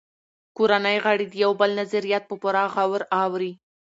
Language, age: Pashto, 19-29